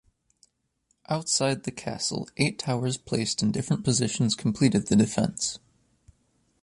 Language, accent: English, United States English